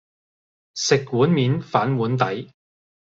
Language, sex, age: Cantonese, male, 30-39